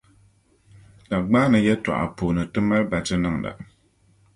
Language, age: Dagbani, 30-39